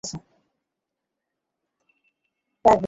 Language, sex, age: Bengali, female, 50-59